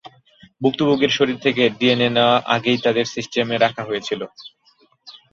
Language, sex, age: Bengali, male, 19-29